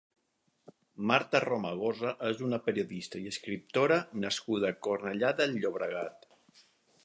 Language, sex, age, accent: Catalan, male, 50-59, mallorquí